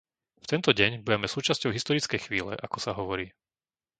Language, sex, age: Slovak, male, 30-39